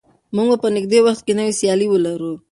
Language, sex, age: Pashto, female, 19-29